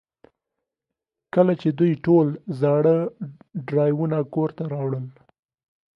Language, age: Pashto, 19-29